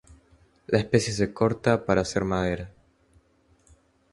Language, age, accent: Spanish, under 19, Rioplatense: Argentina, Uruguay, este de Bolivia, Paraguay